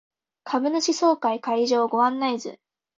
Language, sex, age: Japanese, female, 19-29